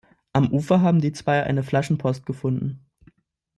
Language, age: German, 19-29